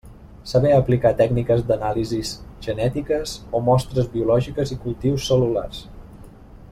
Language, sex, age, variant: Catalan, male, 30-39, Balear